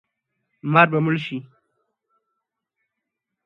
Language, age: Pashto, 19-29